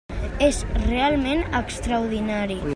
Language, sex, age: Catalan, female, 60-69